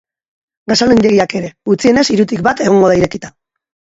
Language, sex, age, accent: Basque, female, 40-49, Mendebalekoa (Araba, Bizkaia, Gipuzkoako mendebaleko herri batzuk)